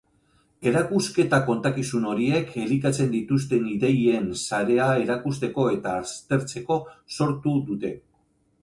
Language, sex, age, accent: Basque, male, 50-59, Mendebalekoa (Araba, Bizkaia, Gipuzkoako mendebaleko herri batzuk)